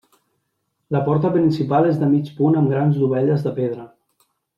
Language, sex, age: Catalan, male, 30-39